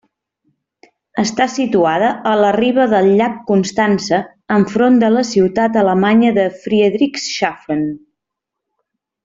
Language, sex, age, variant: Catalan, female, 40-49, Central